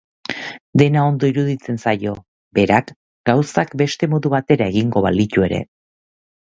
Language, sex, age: Basque, female, 40-49